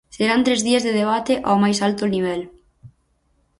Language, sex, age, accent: Galician, female, under 19, Atlántico (seseo e gheada)